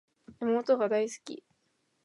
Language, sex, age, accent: Japanese, female, 19-29, 標準語